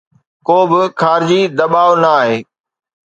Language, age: Sindhi, 40-49